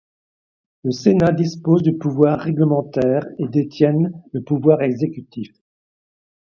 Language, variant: French, Français de métropole